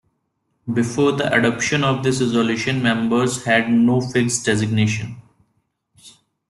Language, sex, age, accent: English, male, 19-29, India and South Asia (India, Pakistan, Sri Lanka)